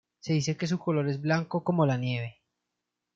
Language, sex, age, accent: Spanish, male, 19-29, Andino-Pacífico: Colombia, Perú, Ecuador, oeste de Bolivia y Venezuela andina